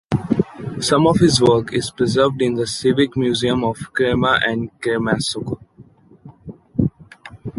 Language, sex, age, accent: English, male, 19-29, India and South Asia (India, Pakistan, Sri Lanka)